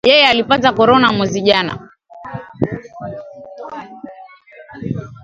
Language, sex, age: Swahili, female, 30-39